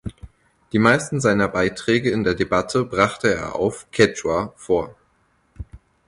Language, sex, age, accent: German, male, 19-29, Deutschland Deutsch